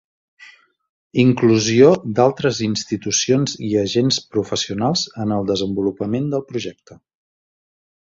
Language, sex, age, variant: Catalan, male, 40-49, Central